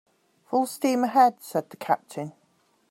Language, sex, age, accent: English, female, 50-59, England English